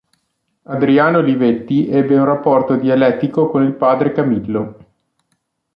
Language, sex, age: Italian, male, 30-39